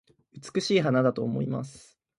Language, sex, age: Japanese, male, 19-29